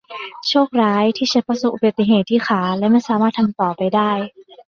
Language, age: Thai, under 19